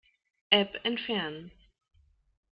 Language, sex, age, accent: German, female, 19-29, Deutschland Deutsch